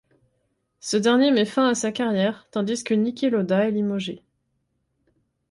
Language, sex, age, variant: French, female, 19-29, Français de métropole